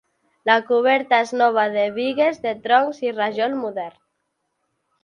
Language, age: Catalan, under 19